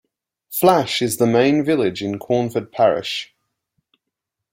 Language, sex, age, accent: English, male, 19-29, Australian English